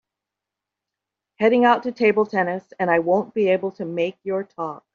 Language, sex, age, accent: English, female, 60-69, United States English